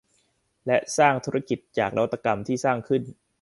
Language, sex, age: Thai, male, under 19